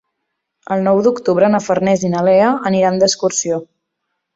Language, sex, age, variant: Catalan, female, 19-29, Central